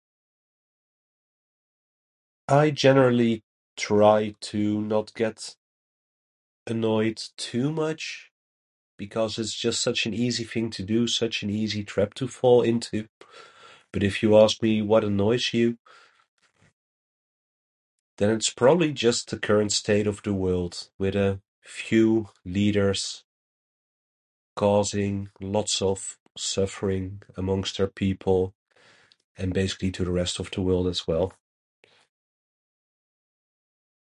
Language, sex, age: English, male, 30-39